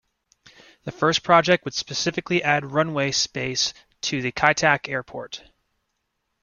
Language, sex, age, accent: English, male, 19-29, United States English